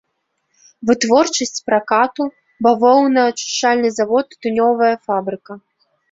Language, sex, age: Belarusian, female, 19-29